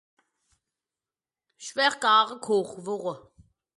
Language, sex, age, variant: Swiss German, female, 40-49, Nordniederàlemmànisch (Rishoffe, Zàwere, Bùsswìller, Hawenau, Brüemt, Stroossbùri, Molse, Dàmbàch, Schlettstàtt, Pfàlzbùri usw.)